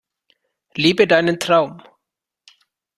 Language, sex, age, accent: German, male, 30-39, Deutschland Deutsch